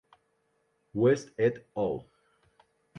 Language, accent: Spanish, Andino-Pacífico: Colombia, Perú, Ecuador, oeste de Bolivia y Venezuela andina